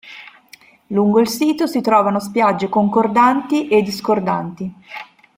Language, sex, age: Italian, female, 40-49